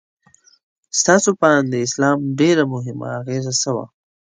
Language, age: Pashto, 19-29